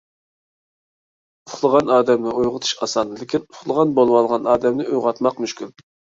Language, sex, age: Uyghur, male, 30-39